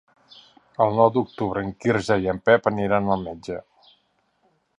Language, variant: Catalan, Central